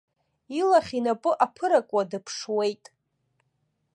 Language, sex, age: Abkhazian, female, 19-29